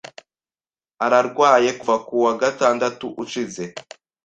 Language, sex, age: Kinyarwanda, male, 19-29